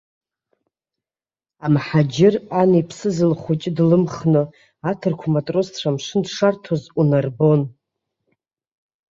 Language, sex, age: Abkhazian, female, 30-39